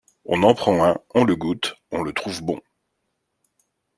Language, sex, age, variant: French, male, 40-49, Français de métropole